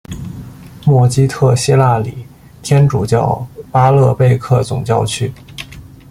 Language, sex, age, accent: Chinese, male, 19-29, 出生地：北京市